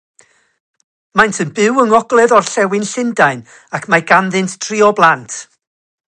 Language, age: Welsh, 60-69